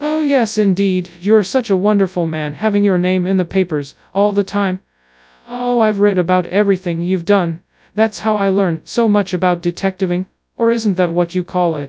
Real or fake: fake